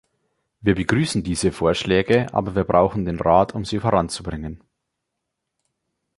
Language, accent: German, Deutschland Deutsch